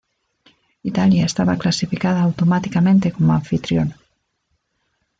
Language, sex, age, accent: Spanish, female, 40-49, España: Norte peninsular (Asturias, Castilla y León, Cantabria, País Vasco, Navarra, Aragón, La Rioja, Guadalajara, Cuenca)